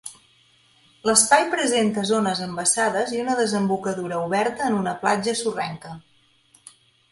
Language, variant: Catalan, Central